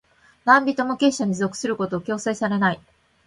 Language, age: Japanese, 50-59